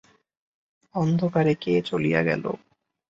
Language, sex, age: Bengali, male, 19-29